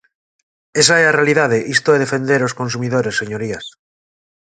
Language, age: Galician, 30-39